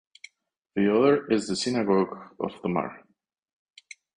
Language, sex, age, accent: English, male, 30-39, United States English